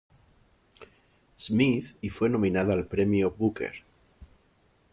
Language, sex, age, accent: Spanish, male, 30-39, España: Sur peninsular (Andalucia, Extremadura, Murcia)